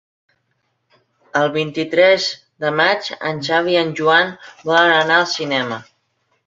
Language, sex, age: Catalan, female, under 19